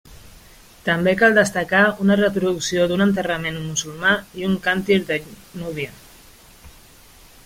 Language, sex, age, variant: Catalan, female, 30-39, Central